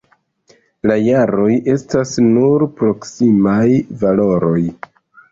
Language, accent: Esperanto, Internacia